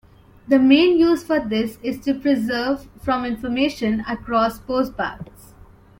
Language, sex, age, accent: English, female, 19-29, India and South Asia (India, Pakistan, Sri Lanka)